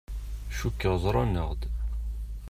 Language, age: Kabyle, 30-39